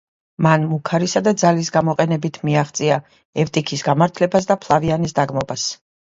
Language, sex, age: Georgian, female, 40-49